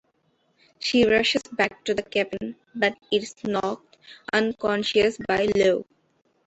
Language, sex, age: English, female, under 19